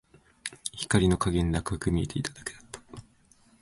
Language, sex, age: Japanese, male, 19-29